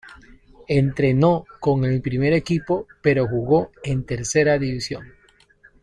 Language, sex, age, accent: Spanish, male, 30-39, Andino-Pacífico: Colombia, Perú, Ecuador, oeste de Bolivia y Venezuela andina